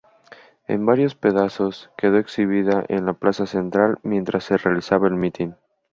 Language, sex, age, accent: Spanish, male, 19-29, México